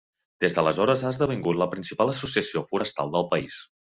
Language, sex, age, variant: Catalan, male, 30-39, Central